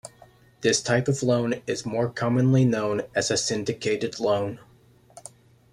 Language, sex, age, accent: English, male, 19-29, United States English